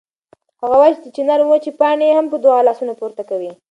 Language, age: Pashto, 19-29